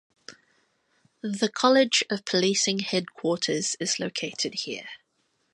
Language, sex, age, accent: English, female, 30-39, New Zealand English